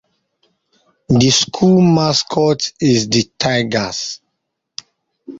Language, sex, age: English, male, 30-39